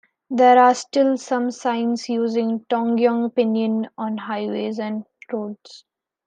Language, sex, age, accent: English, female, 19-29, India and South Asia (India, Pakistan, Sri Lanka)